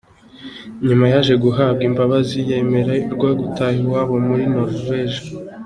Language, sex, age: Kinyarwanda, male, 19-29